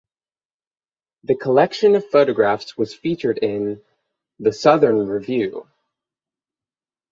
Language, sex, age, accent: English, male, under 19, United States English